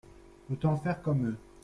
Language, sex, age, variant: French, male, 19-29, Français de métropole